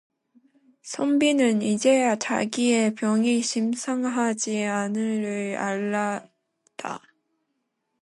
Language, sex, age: Korean, female, 19-29